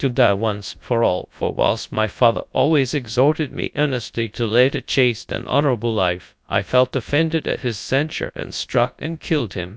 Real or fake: fake